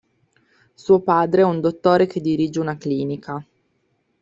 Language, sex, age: Italian, female, 30-39